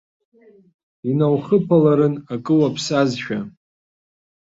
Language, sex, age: Abkhazian, female, 60-69